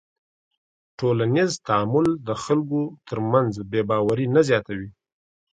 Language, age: Pashto, 30-39